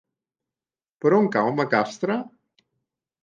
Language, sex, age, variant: Catalan, male, 50-59, Central